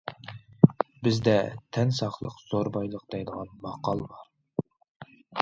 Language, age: Uyghur, 19-29